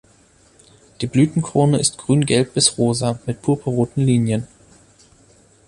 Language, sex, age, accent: German, male, 19-29, Deutschland Deutsch